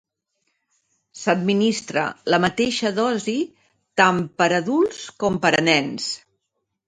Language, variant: Catalan, Central